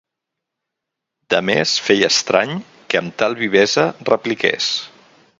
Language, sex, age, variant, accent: Catalan, male, 50-59, Central, Barceloní